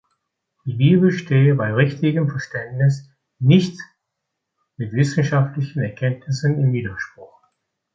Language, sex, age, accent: German, male, 50-59, Deutschland Deutsch